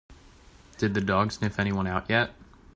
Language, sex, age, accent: English, male, under 19, United States English